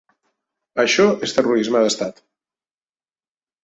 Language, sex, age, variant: Catalan, male, 40-49, Central